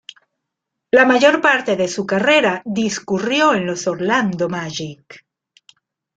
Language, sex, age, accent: Spanish, female, 50-59, Caribe: Cuba, Venezuela, Puerto Rico, República Dominicana, Panamá, Colombia caribeña, México caribeño, Costa del golfo de México